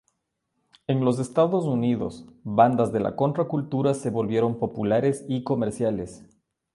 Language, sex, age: Spanish, male, 40-49